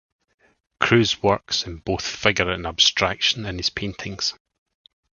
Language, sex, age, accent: English, male, 50-59, Scottish English